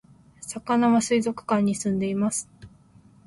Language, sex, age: Japanese, female, 19-29